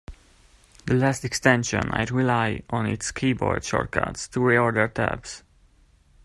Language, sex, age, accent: English, male, 19-29, United States English